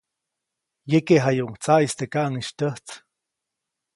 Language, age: Copainalá Zoque, 40-49